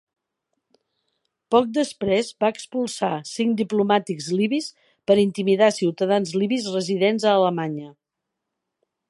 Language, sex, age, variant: Catalan, female, 60-69, Central